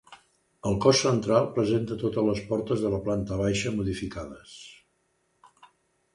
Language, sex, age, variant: Catalan, male, 70-79, Central